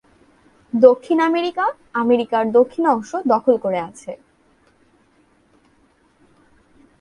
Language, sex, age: Bengali, female, 19-29